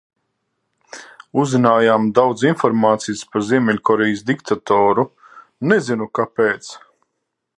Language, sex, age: Latvian, male, 30-39